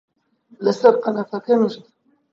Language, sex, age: Central Kurdish, male, 19-29